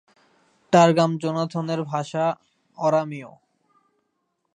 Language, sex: Bengali, male